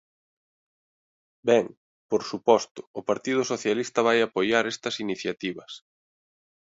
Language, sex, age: Galician, male, 30-39